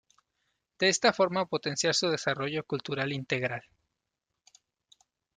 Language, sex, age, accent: Spanish, male, 30-39, México